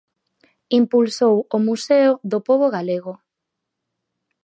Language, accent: Galician, Oriental (común en zona oriental); Normativo (estándar)